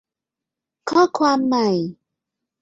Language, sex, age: Thai, female, 30-39